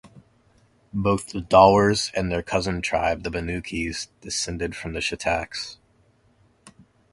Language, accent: English, United States English